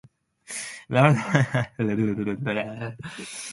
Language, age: Japanese, 19-29